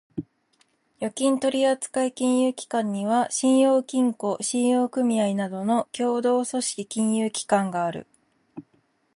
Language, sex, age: Japanese, female, 19-29